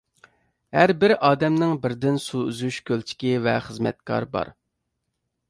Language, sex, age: Uyghur, male, 30-39